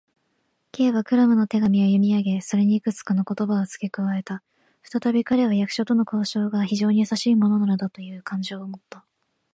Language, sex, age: Japanese, female, 19-29